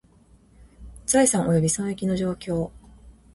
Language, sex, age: Japanese, female, 40-49